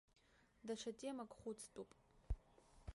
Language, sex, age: Abkhazian, female, 19-29